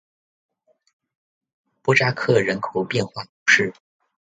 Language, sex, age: Chinese, male, under 19